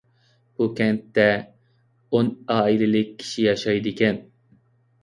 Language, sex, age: Uyghur, male, 19-29